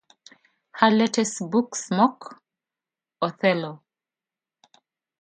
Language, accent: English, United States English